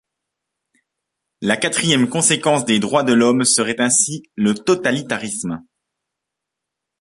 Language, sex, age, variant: French, male, 30-39, Français de métropole